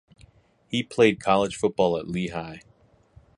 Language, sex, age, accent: English, male, 40-49, United States English